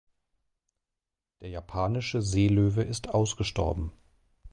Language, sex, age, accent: German, male, 40-49, Deutschland Deutsch